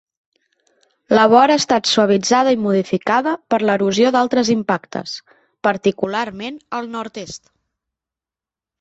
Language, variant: Catalan, Nord-Occidental